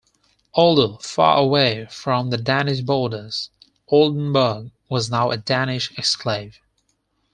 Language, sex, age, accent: English, male, 19-29, England English